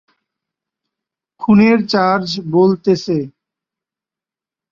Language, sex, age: Bengali, male, 30-39